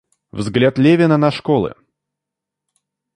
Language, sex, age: Russian, male, 19-29